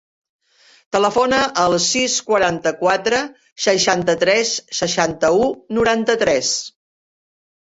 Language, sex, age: Catalan, female, 60-69